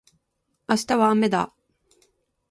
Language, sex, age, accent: Japanese, female, 50-59, 標準語